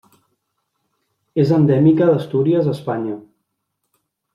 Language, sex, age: Catalan, male, 30-39